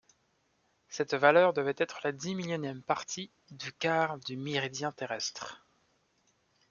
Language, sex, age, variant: French, male, 19-29, Français de métropole